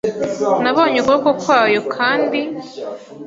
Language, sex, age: Kinyarwanda, female, 19-29